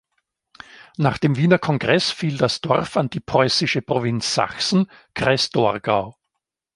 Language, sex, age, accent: German, male, 50-59, Österreichisches Deutsch